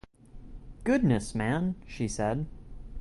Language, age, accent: English, 19-29, United States English